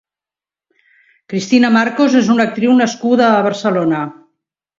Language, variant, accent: Catalan, Central, central